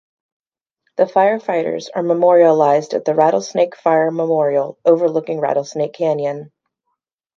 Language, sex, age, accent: English, female, 30-39, United States English